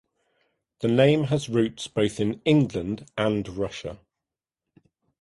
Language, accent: English, England English